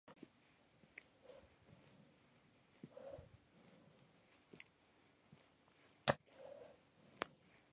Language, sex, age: English, female, 19-29